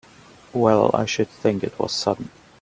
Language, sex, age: English, male, 40-49